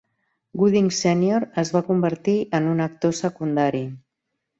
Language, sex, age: Catalan, female, 60-69